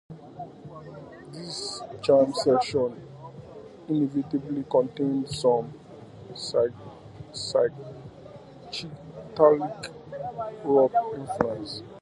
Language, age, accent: English, 30-39, England English